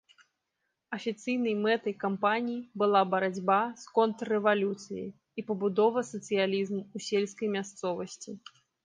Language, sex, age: Belarusian, female, 19-29